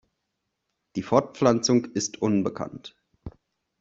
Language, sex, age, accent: German, male, 19-29, Deutschland Deutsch